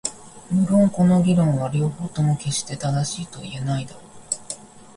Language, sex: Japanese, female